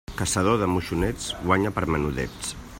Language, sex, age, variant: Catalan, male, 40-49, Central